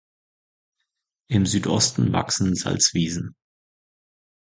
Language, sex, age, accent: German, male, 30-39, Deutschland Deutsch